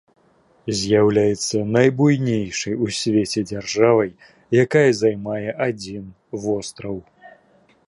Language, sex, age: Belarusian, male, 40-49